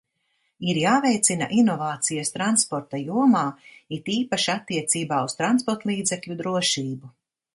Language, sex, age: Latvian, female, 60-69